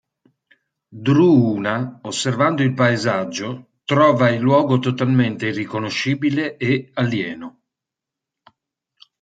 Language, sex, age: Italian, male, 50-59